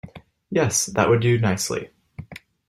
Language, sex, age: English, male, 19-29